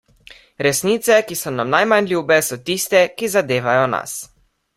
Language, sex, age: Slovenian, male, under 19